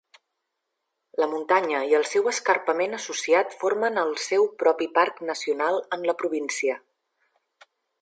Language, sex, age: Catalan, female, 40-49